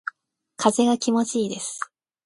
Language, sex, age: Japanese, female, 19-29